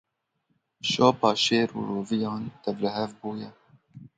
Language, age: Kurdish, 19-29